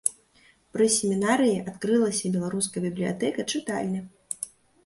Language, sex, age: Belarusian, female, 30-39